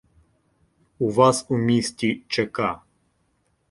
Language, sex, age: Ukrainian, male, 19-29